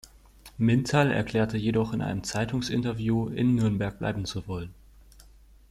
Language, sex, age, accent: German, male, under 19, Deutschland Deutsch